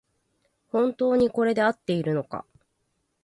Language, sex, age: Japanese, female, 30-39